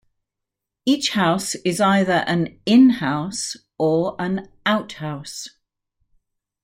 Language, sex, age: English, female, 60-69